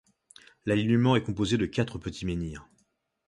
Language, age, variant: French, 30-39, Français de métropole